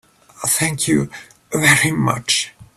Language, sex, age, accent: English, male, 30-39, England English